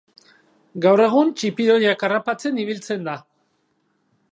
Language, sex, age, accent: Basque, male, 40-49, Mendebalekoa (Araba, Bizkaia, Gipuzkoako mendebaleko herri batzuk)